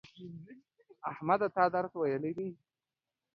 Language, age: Pashto, under 19